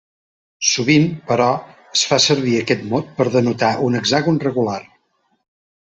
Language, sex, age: Catalan, male, 40-49